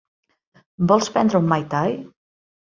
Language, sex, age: Catalan, female, 40-49